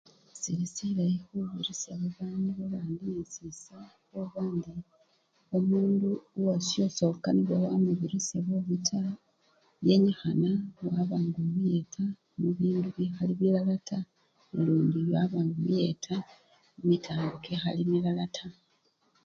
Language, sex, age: Luyia, female, 30-39